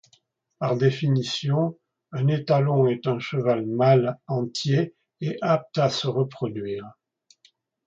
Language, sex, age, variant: French, male, 60-69, Français de métropole